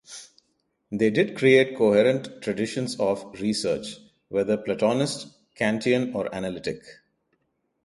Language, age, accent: English, 30-39, India and South Asia (India, Pakistan, Sri Lanka)